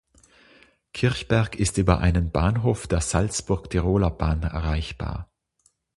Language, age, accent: German, 40-49, Österreichisches Deutsch